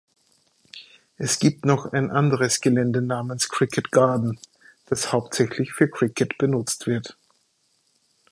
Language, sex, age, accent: German, male, 30-39, Österreichisches Deutsch